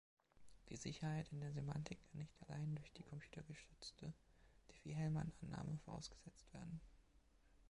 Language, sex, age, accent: German, male, 19-29, Deutschland Deutsch